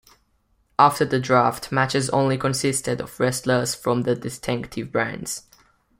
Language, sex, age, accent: English, male, under 19, England English